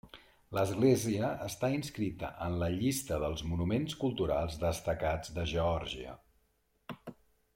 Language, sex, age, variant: Catalan, male, 40-49, Central